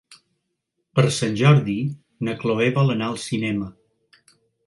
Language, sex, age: Catalan, male, 60-69